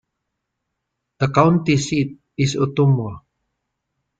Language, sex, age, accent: English, male, 40-49, Filipino